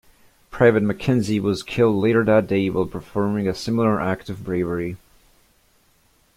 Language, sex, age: English, male, under 19